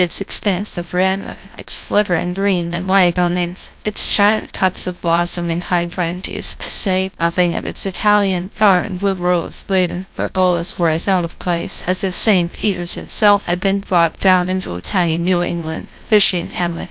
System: TTS, GlowTTS